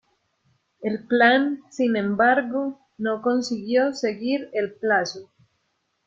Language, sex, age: Spanish, female, 30-39